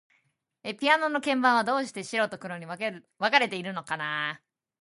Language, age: Japanese, 19-29